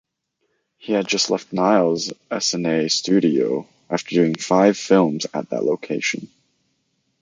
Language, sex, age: English, male, 19-29